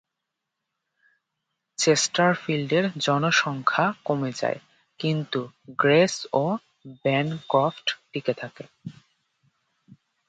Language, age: Bengali, 19-29